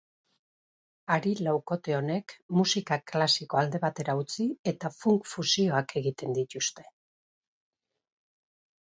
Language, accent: Basque, Erdialdekoa edo Nafarra (Gipuzkoa, Nafarroa)